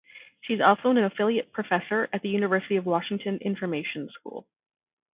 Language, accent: English, Canadian English